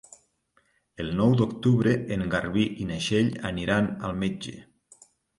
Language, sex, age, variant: Catalan, male, 40-49, Nord-Occidental